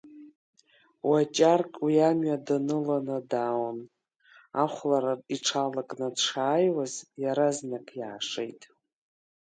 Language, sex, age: Abkhazian, female, 50-59